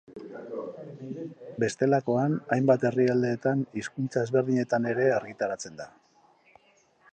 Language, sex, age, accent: Basque, male, 50-59, Mendebalekoa (Araba, Bizkaia, Gipuzkoako mendebaleko herri batzuk)